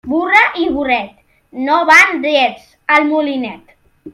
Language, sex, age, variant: Catalan, male, under 19, Central